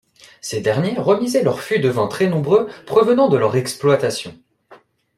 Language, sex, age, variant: French, male, 19-29, Français de métropole